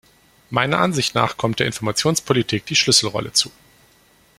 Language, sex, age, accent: German, male, 19-29, Deutschland Deutsch